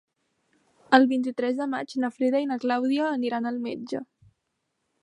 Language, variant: Catalan, Central